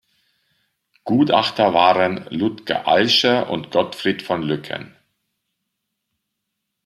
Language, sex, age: German, male, 50-59